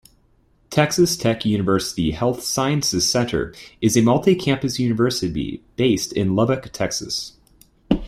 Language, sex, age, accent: English, male, 19-29, United States English